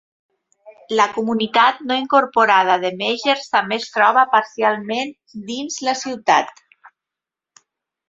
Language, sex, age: Catalan, female, 50-59